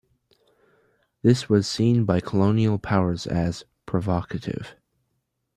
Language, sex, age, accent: English, male, under 19, United States English